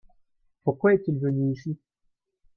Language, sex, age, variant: French, male, 19-29, Français de métropole